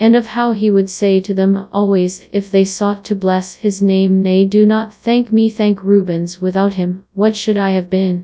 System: TTS, FastPitch